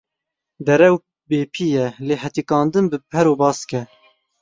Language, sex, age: Kurdish, male, 19-29